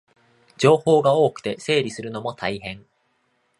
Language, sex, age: Japanese, male, 19-29